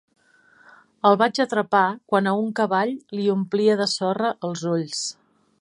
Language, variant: Catalan, Septentrional